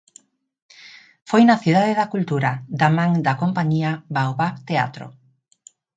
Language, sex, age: Galician, female, 40-49